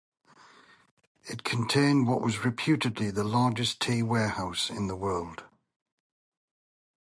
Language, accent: English, England English